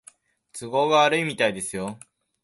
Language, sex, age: Japanese, male, under 19